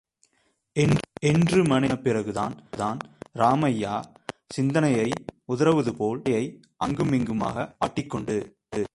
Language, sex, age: Tamil, male, 19-29